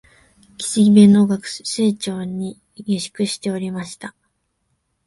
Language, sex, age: Japanese, female, 19-29